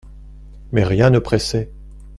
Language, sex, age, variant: French, male, 60-69, Français de métropole